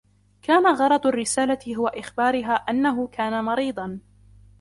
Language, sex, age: Arabic, female, under 19